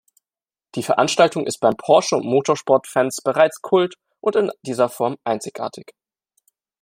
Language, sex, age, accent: German, male, 19-29, Deutschland Deutsch